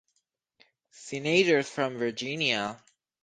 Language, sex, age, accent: English, female, 19-29, United States English